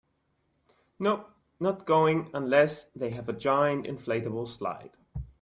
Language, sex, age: English, male, 19-29